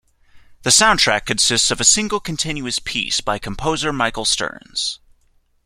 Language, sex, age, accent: English, male, 19-29, United States English